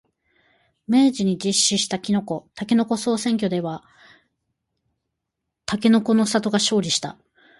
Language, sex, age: Japanese, female, 30-39